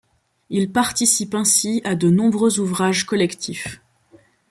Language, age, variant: French, 19-29, Français de métropole